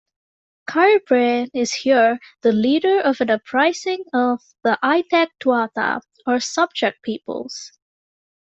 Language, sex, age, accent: English, female, 19-29, England English